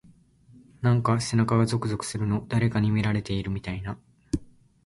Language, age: Japanese, 19-29